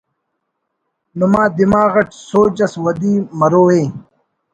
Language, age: Brahui, 30-39